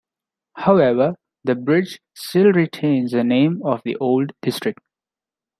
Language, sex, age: English, male, 19-29